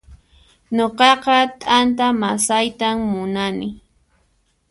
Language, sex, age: Puno Quechua, female, 19-29